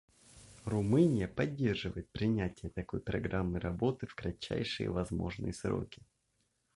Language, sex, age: Russian, male, under 19